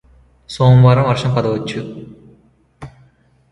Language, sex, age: Telugu, male, under 19